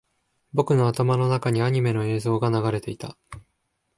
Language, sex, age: Japanese, male, 19-29